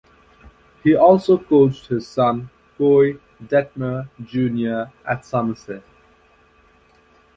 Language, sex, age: English, male, 19-29